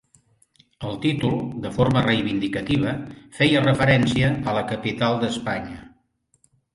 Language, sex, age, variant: Catalan, male, 60-69, Central